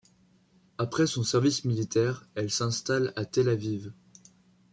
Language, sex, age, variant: French, male, under 19, Français de métropole